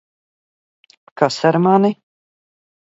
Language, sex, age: Latvian, female, 50-59